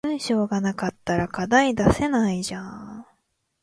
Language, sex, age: Japanese, female, 19-29